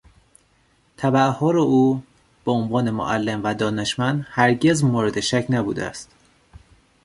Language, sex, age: Persian, male, 19-29